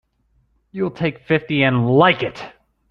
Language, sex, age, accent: English, male, 30-39, United States English